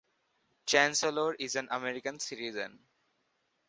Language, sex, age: English, male, 19-29